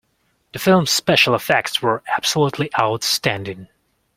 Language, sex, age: English, male, 19-29